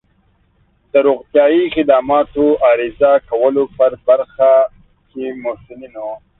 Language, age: Pashto, 30-39